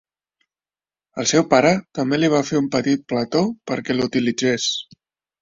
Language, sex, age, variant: Catalan, male, 40-49, Septentrional